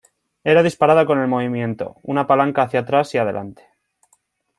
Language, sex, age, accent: Spanish, male, 19-29, España: Norte peninsular (Asturias, Castilla y León, Cantabria, País Vasco, Navarra, Aragón, La Rioja, Guadalajara, Cuenca)